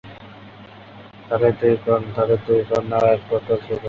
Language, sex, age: Bengali, male, under 19